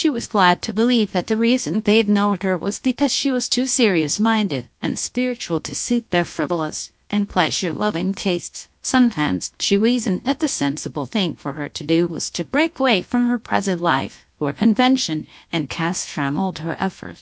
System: TTS, GlowTTS